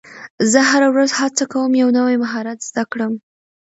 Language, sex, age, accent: Pashto, female, under 19, کندهاری لهجه